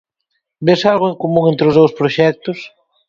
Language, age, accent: Galician, 19-29, Oriental (común en zona oriental)